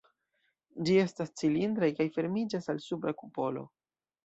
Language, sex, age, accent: Esperanto, male, under 19, Internacia